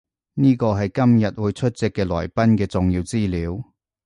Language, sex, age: Cantonese, male, 30-39